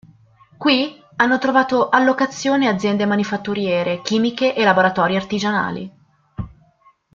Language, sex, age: Italian, female, under 19